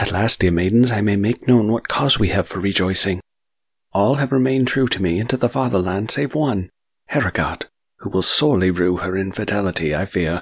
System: none